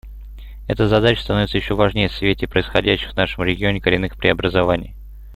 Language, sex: Russian, male